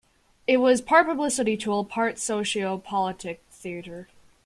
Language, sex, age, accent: English, female, under 19, Canadian English